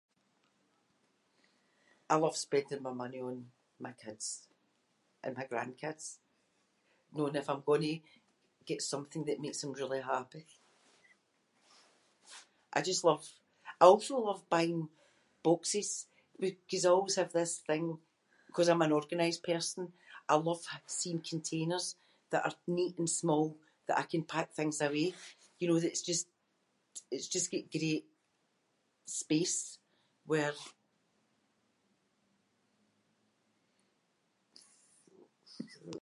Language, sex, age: Scots, female, 60-69